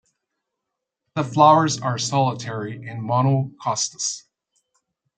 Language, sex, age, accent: English, male, 60-69, Canadian English